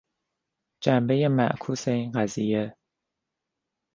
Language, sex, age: Persian, male, 30-39